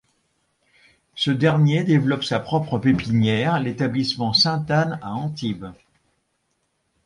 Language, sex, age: French, male, 70-79